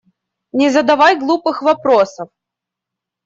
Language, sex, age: Russian, female, 19-29